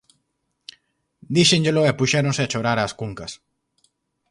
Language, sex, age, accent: Galician, male, 30-39, Central (gheada)